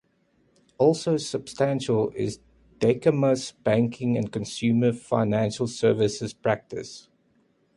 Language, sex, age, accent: English, male, 30-39, Southern African (South Africa, Zimbabwe, Namibia)